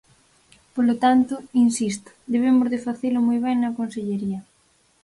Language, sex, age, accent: Galician, female, 19-29, Central (gheada)